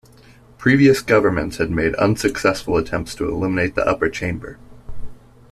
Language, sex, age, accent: English, male, 19-29, United States English